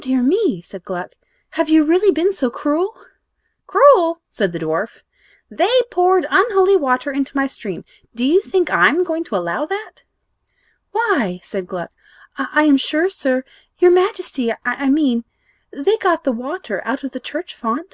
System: none